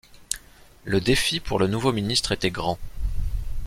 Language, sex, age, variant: French, male, 30-39, Français de métropole